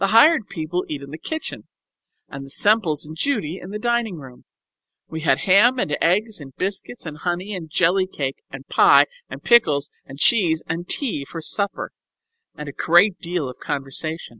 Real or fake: real